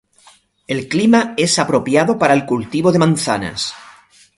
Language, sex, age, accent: Spanish, male, 50-59, España: Sur peninsular (Andalucia, Extremadura, Murcia)